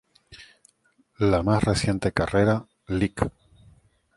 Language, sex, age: Spanish, male, 40-49